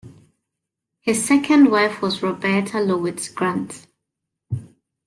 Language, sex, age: English, female, 30-39